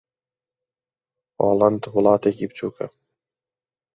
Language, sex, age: Central Kurdish, male, under 19